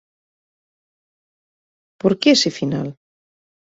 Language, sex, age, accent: Galician, female, 40-49, Normativo (estándar)